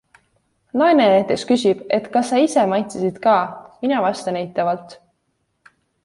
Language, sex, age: Estonian, female, 19-29